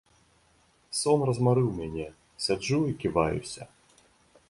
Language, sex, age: Belarusian, male, 30-39